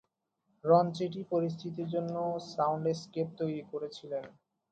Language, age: Bengali, 19-29